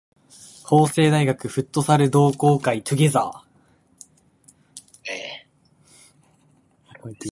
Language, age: Japanese, 19-29